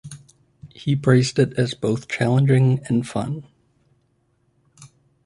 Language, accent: English, Canadian English